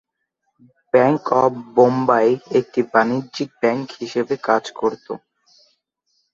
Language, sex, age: Bengali, male, under 19